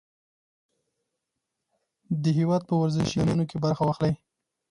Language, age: Pashto, under 19